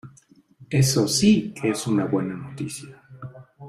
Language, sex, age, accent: Spanish, male, 40-49, México